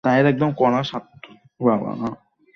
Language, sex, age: Bengali, male, under 19